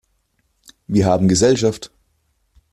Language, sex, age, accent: German, male, 19-29, Deutschland Deutsch